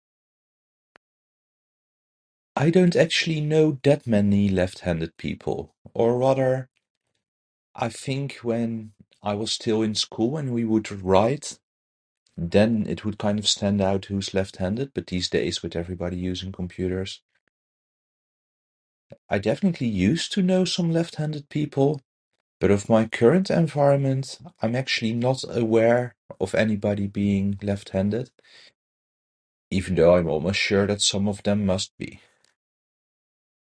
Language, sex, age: English, male, 30-39